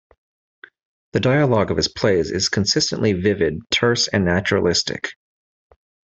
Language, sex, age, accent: English, male, 30-39, United States English